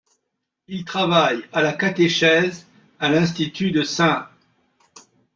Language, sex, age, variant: French, male, 60-69, Français de métropole